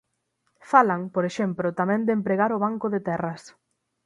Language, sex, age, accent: Galician, female, 19-29, Atlántico (seseo e gheada); Normativo (estándar)